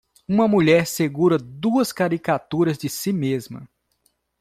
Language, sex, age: Portuguese, male, 40-49